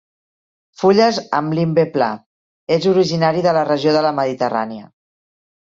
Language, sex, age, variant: Catalan, female, 40-49, Central